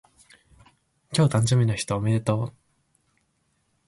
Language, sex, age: Japanese, male, 19-29